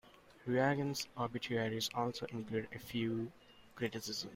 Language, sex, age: English, male, 19-29